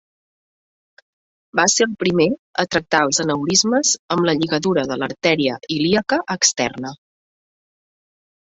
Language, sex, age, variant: Catalan, female, 30-39, Central